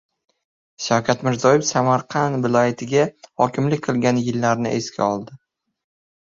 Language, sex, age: Uzbek, male, under 19